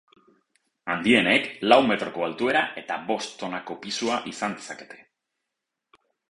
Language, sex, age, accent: Basque, male, 30-39, Mendebalekoa (Araba, Bizkaia, Gipuzkoako mendebaleko herri batzuk)